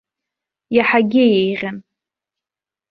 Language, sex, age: Abkhazian, female, 19-29